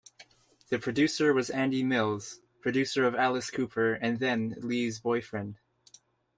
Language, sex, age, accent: English, male, 19-29, Canadian English